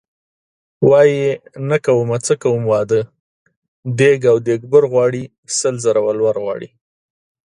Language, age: Pashto, 30-39